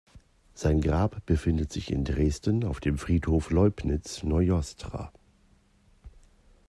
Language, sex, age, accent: German, male, 40-49, Deutschland Deutsch